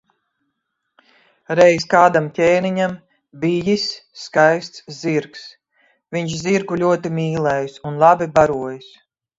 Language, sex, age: Latvian, female, 50-59